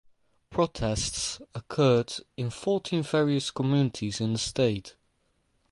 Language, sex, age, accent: English, male, 19-29, Dutch